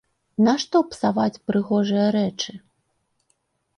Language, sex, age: Belarusian, female, 40-49